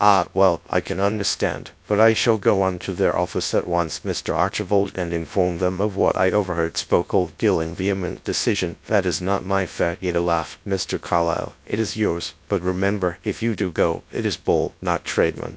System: TTS, GradTTS